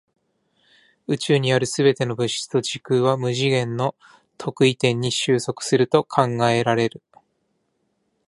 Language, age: Japanese, 40-49